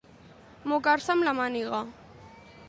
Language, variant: Catalan, Central